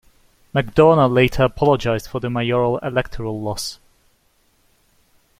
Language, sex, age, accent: English, male, 30-39, England English